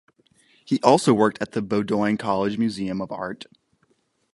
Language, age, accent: English, 19-29, United States English